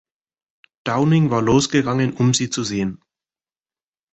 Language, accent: German, Deutschland Deutsch